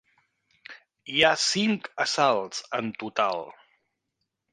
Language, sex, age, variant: Catalan, male, 50-59, Central